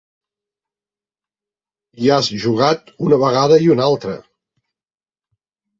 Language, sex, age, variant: Catalan, male, 60-69, Central